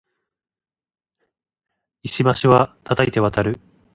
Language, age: Japanese, 19-29